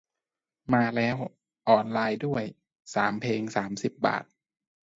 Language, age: Thai, 19-29